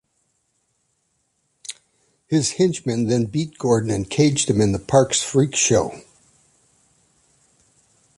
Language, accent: English, United States English